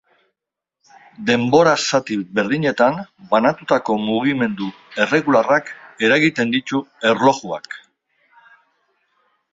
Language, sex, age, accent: Basque, male, 50-59, Mendebalekoa (Araba, Bizkaia, Gipuzkoako mendebaleko herri batzuk)